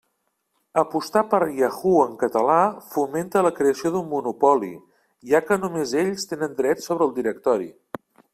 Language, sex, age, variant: Catalan, male, 50-59, Central